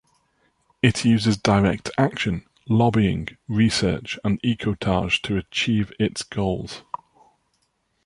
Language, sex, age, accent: English, male, 30-39, England English